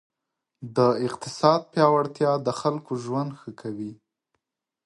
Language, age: Pashto, 30-39